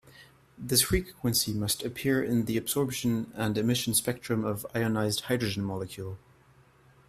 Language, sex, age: English, male, 19-29